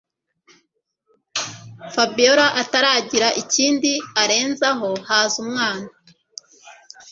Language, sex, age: Kinyarwanda, male, 19-29